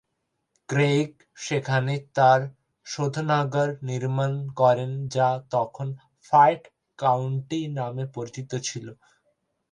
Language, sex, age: Bengali, male, 19-29